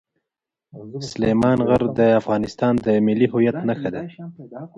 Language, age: Pashto, 19-29